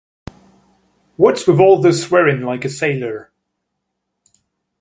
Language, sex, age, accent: English, male, 19-29, french accent